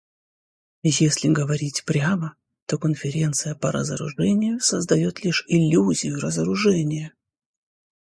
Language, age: Russian, 30-39